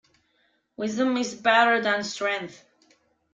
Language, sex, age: English, female, 19-29